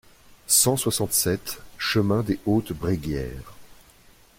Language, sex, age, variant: French, male, 40-49, Français de métropole